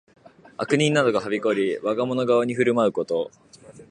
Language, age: Japanese, 19-29